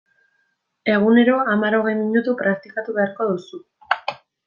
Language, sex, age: Basque, female, 19-29